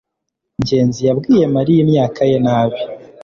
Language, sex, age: Kinyarwanda, male, 19-29